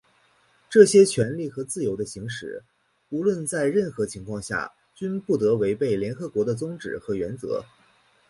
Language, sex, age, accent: Chinese, male, 19-29, 出生地：黑龙江省